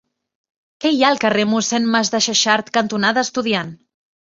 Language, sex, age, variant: Catalan, female, 19-29, Central